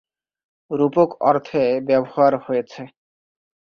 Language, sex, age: Bengali, male, 19-29